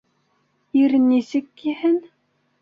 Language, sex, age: Bashkir, female, under 19